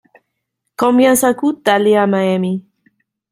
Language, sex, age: French, female, 30-39